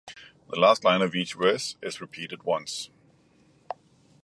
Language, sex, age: English, male, 40-49